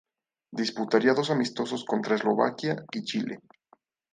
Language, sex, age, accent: Spanish, male, 19-29, México